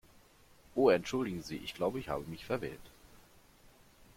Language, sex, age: German, male, 50-59